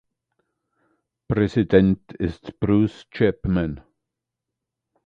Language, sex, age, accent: German, male, 60-69, Österreichisches Deutsch